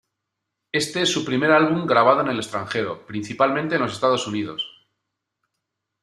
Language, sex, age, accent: Spanish, male, 50-59, España: Norte peninsular (Asturias, Castilla y León, Cantabria, País Vasco, Navarra, Aragón, La Rioja, Guadalajara, Cuenca)